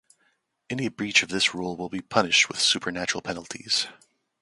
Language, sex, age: English, male, 40-49